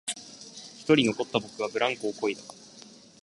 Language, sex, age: Japanese, male, 19-29